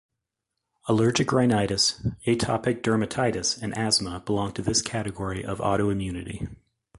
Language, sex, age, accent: English, male, 40-49, United States English